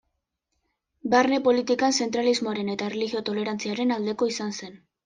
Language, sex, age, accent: Basque, female, under 19, Mendebalekoa (Araba, Bizkaia, Gipuzkoako mendebaleko herri batzuk)